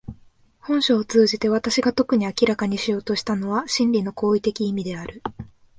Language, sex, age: Japanese, female, 19-29